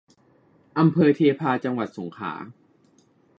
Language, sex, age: Thai, male, 19-29